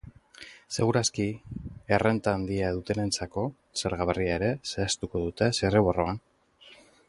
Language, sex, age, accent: Basque, male, 40-49, Mendebalekoa (Araba, Bizkaia, Gipuzkoako mendebaleko herri batzuk)